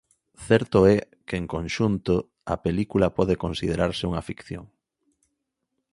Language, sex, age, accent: Galician, male, 19-29, Normativo (estándar)